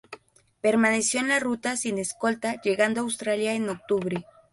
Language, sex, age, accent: Spanish, female, 19-29, México